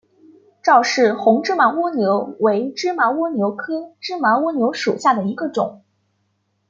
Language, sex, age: Chinese, female, 19-29